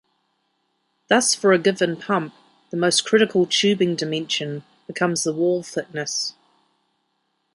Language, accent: English, New Zealand English